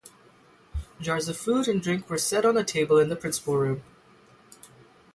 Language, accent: English, United States English; England English; India and South Asia (India, Pakistan, Sri Lanka)